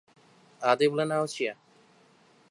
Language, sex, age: Central Kurdish, male, 19-29